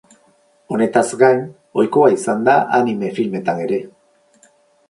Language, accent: Basque, Mendebalekoa (Araba, Bizkaia, Gipuzkoako mendebaleko herri batzuk)